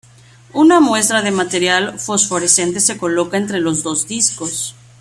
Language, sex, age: Spanish, female, 30-39